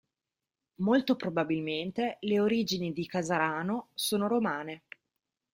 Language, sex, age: Italian, female, 30-39